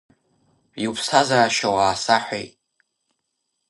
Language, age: Abkhazian, under 19